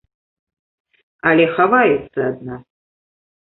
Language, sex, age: Belarusian, female, 40-49